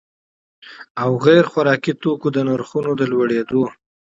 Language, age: Pashto, 30-39